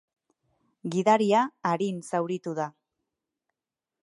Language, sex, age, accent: Basque, female, 30-39, Erdialdekoa edo Nafarra (Gipuzkoa, Nafarroa)